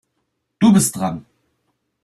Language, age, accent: German, under 19, Deutschland Deutsch